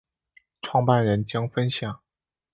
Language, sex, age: Chinese, male, 19-29